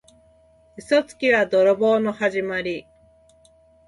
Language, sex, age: Japanese, female, 40-49